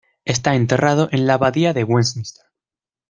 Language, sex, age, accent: Spanish, male, 19-29, España: Centro-Sur peninsular (Madrid, Toledo, Castilla-La Mancha)